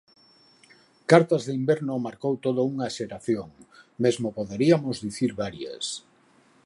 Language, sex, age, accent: Galician, male, 50-59, Normativo (estándar)